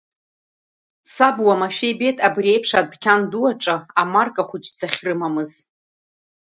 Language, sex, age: Abkhazian, female, 30-39